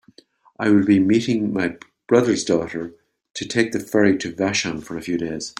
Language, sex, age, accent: English, male, 60-69, Irish English